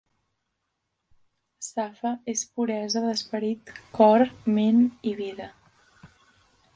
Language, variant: Catalan, Central